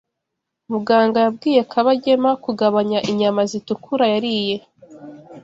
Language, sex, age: Kinyarwanda, female, 19-29